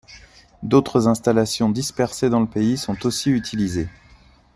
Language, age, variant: French, 40-49, Français de métropole